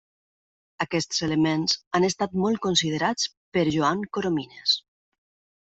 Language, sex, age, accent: Catalan, female, 40-49, valencià